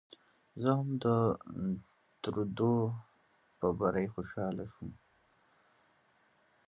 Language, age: Pashto, 19-29